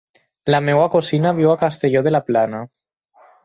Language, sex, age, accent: Catalan, male, under 19, valencià